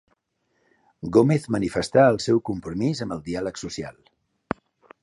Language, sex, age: Catalan, male, 50-59